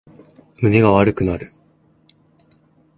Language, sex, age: Japanese, female, 19-29